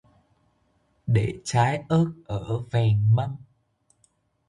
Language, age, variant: Vietnamese, 19-29, Hà Nội